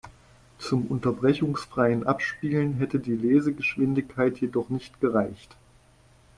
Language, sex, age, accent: German, male, 30-39, Deutschland Deutsch